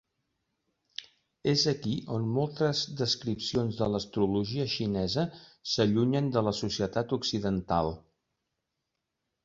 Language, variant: Catalan, Central